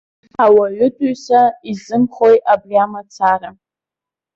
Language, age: Abkhazian, under 19